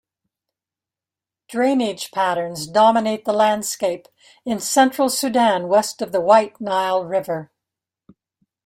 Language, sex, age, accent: English, female, 70-79, United States English